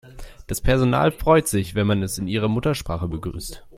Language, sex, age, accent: German, male, 19-29, Deutschland Deutsch